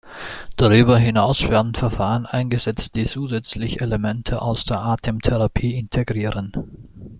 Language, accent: German, Österreichisches Deutsch